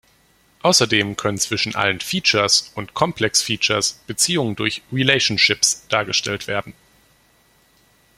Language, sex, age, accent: German, male, 19-29, Deutschland Deutsch